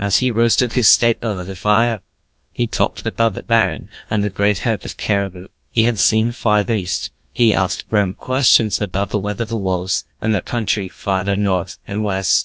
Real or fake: fake